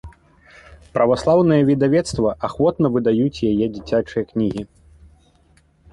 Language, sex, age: Belarusian, male, 19-29